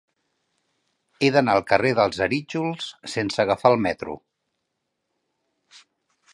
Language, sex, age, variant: Catalan, male, 50-59, Central